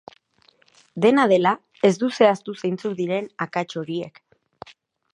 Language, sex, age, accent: Basque, female, 30-39, Erdialdekoa edo Nafarra (Gipuzkoa, Nafarroa)